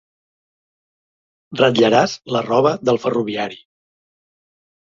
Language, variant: Catalan, Central